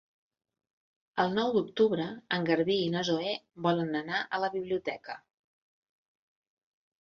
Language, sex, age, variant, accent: Catalan, female, 40-49, Central, central